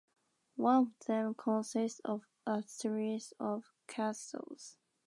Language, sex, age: English, female, 19-29